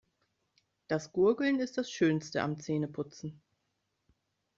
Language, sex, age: German, female, 30-39